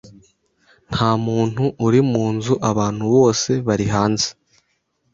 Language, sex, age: Kinyarwanda, male, 30-39